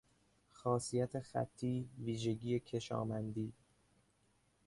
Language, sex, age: Persian, male, 19-29